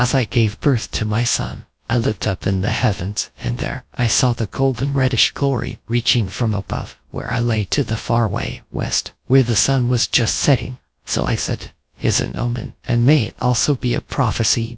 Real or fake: fake